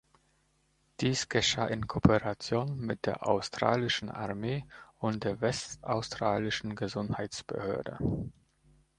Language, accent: German, Polnisch Deutsch